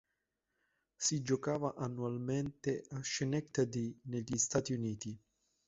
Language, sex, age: Italian, male, 40-49